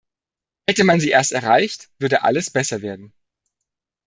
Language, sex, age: German, male, 30-39